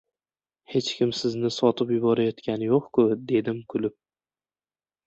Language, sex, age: Uzbek, male, 19-29